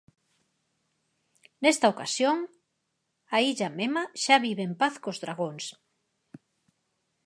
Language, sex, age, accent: Galician, female, 50-59, Normativo (estándar)